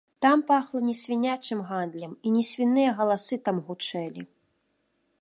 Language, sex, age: Belarusian, female, 30-39